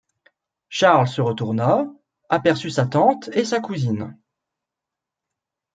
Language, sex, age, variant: French, male, 19-29, Français de métropole